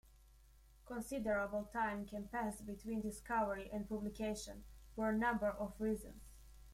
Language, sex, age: English, female, under 19